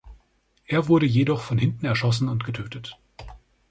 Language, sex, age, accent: German, male, 19-29, Deutschland Deutsch